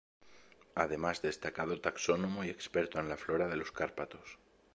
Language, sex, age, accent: Spanish, male, 30-39, España: Sur peninsular (Andalucia, Extremadura, Murcia)